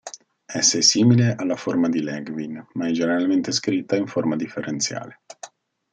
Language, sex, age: Italian, male, 40-49